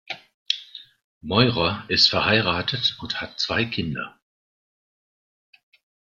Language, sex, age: German, male, 60-69